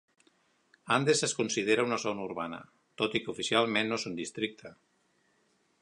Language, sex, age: Catalan, male, 50-59